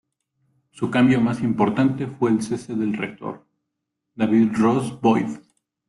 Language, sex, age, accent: Spanish, male, 30-39, México